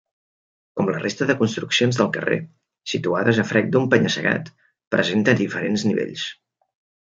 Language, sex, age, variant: Catalan, male, 30-39, Central